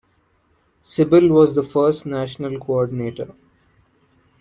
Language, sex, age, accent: English, male, 19-29, India and South Asia (India, Pakistan, Sri Lanka)